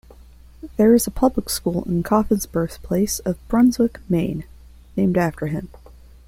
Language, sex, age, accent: English, female, 19-29, United States English